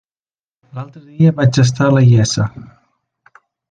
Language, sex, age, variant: Catalan, male, 19-29, Central